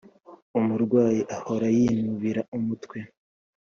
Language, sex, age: Kinyarwanda, male, 19-29